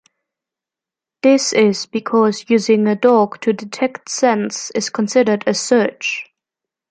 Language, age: English, 19-29